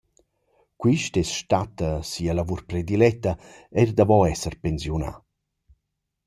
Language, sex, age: Romansh, male, 40-49